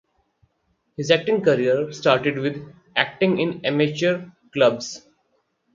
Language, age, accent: English, 19-29, India and South Asia (India, Pakistan, Sri Lanka)